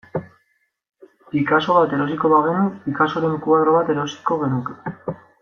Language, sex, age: Basque, male, 19-29